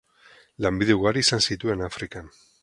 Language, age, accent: Basque, 40-49, Mendebalekoa (Araba, Bizkaia, Gipuzkoako mendebaleko herri batzuk)